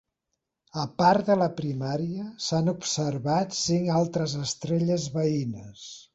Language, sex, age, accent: Catalan, male, 70-79, Barcelona